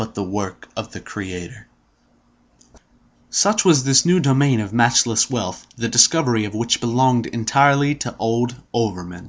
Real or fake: real